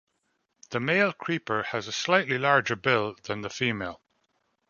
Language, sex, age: English, male, 40-49